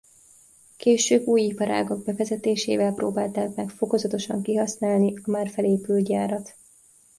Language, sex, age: Hungarian, female, 19-29